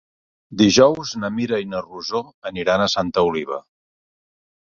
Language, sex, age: Catalan, male, 50-59